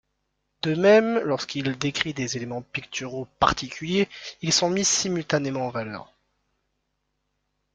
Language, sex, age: French, male, 19-29